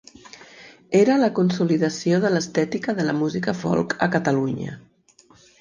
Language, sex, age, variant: Catalan, female, 40-49, Central